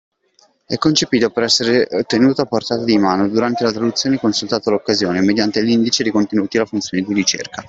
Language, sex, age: Italian, male, 19-29